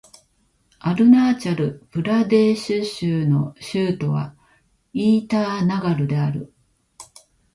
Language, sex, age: Japanese, female, 50-59